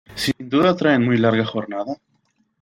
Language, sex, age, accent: Spanish, male, 19-29, Andino-Pacífico: Colombia, Perú, Ecuador, oeste de Bolivia y Venezuela andina